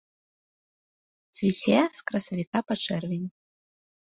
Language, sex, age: Belarusian, female, 19-29